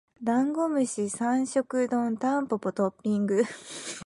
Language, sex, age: Japanese, female, 19-29